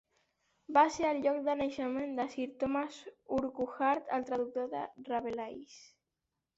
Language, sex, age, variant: Catalan, male, under 19, Central